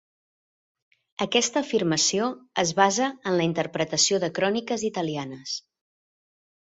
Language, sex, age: Catalan, female, 40-49